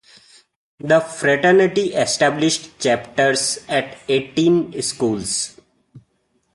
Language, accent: English, India and South Asia (India, Pakistan, Sri Lanka)